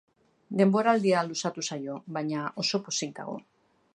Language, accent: Basque, Mendebalekoa (Araba, Bizkaia, Gipuzkoako mendebaleko herri batzuk)